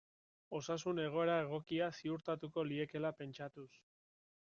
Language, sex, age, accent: Basque, male, 30-39, Erdialdekoa edo Nafarra (Gipuzkoa, Nafarroa)